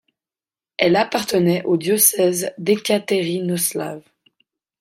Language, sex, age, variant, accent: French, female, 19-29, Français d'Europe, Français de Suisse